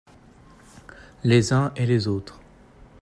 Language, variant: French, Français de métropole